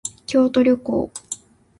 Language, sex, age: Japanese, female, 19-29